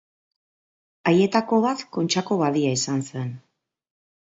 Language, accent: Basque, Mendebalekoa (Araba, Bizkaia, Gipuzkoako mendebaleko herri batzuk)